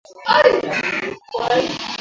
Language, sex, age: Swahili, male, under 19